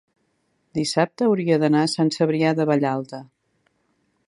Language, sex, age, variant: Catalan, female, 60-69, Central